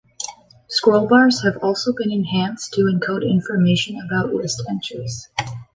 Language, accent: English, Canadian English